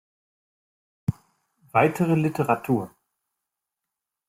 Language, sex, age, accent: German, male, 19-29, Deutschland Deutsch